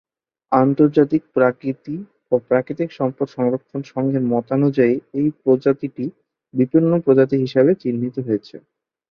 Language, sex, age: Bengali, male, 19-29